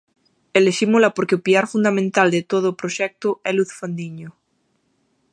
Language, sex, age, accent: Galician, female, 19-29, Atlántico (seseo e gheada); Normativo (estándar)